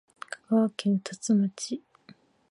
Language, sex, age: Japanese, female, 19-29